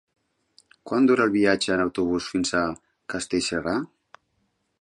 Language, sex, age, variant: Catalan, male, 40-49, Central